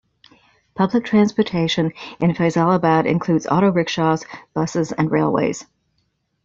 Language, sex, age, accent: English, female, 50-59, United States English